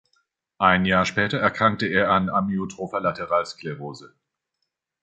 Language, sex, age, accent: German, male, 50-59, Deutschland Deutsch